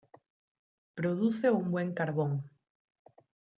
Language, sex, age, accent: Spanish, female, 19-29, Andino-Pacífico: Colombia, Perú, Ecuador, oeste de Bolivia y Venezuela andina